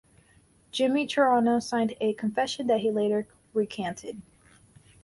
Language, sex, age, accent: English, female, 19-29, United States English